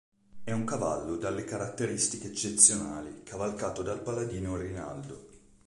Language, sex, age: Italian, male, 30-39